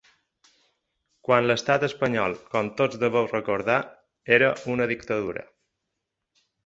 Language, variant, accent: Catalan, Balear, balear